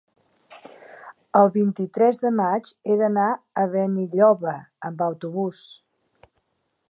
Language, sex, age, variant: Catalan, female, 70-79, Central